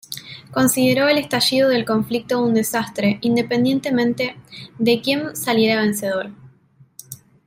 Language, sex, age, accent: Spanish, female, 19-29, Rioplatense: Argentina, Uruguay, este de Bolivia, Paraguay